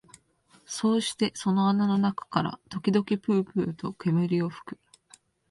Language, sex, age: Japanese, female, 19-29